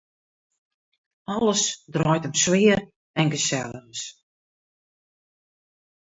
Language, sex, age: Western Frisian, female, 60-69